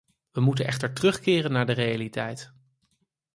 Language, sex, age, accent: Dutch, male, 30-39, Nederlands Nederlands